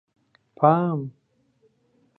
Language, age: Pashto, 19-29